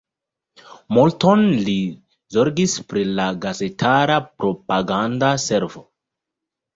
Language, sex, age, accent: Esperanto, male, 19-29, Internacia